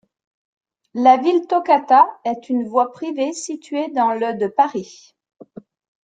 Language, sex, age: French, female, 50-59